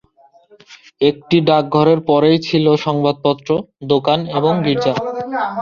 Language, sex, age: Bengali, male, 19-29